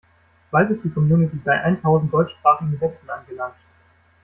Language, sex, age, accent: German, male, 19-29, Deutschland Deutsch